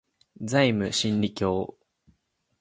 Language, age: Japanese, 19-29